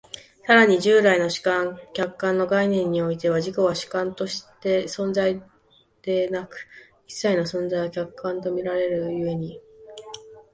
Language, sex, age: Japanese, female, 19-29